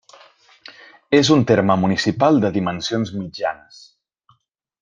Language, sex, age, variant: Catalan, male, 19-29, Central